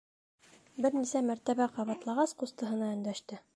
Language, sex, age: Bashkir, female, 19-29